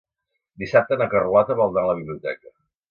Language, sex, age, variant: Catalan, male, 60-69, Central